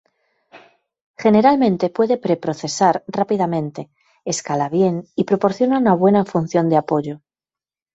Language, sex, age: Spanish, female, 30-39